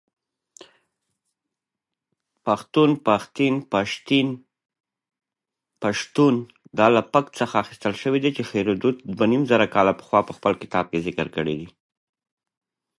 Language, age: Pashto, 30-39